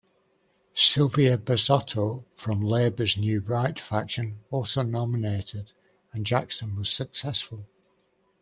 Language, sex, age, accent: English, male, 50-59, England English